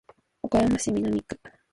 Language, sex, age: Japanese, female, 19-29